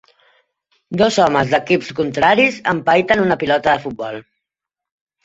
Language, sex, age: Catalan, female, 30-39